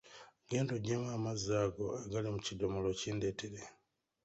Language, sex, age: Ganda, male, 30-39